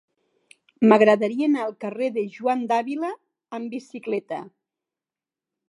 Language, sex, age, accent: Catalan, female, 60-69, occidental